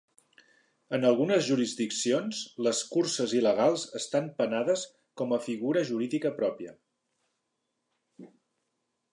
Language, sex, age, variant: Catalan, male, 50-59, Central